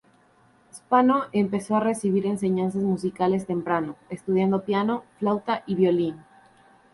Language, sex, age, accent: Spanish, female, under 19, México